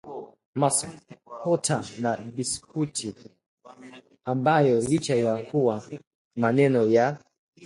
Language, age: Swahili, 19-29